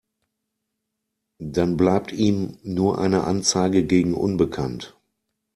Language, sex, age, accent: German, male, 40-49, Deutschland Deutsch